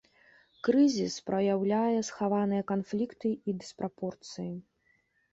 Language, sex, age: Belarusian, female, 30-39